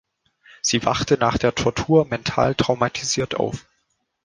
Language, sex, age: German, male, 19-29